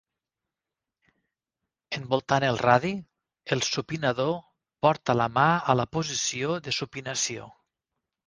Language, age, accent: Catalan, 50-59, Tortosí